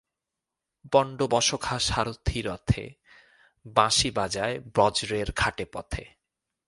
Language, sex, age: Bengali, male, 30-39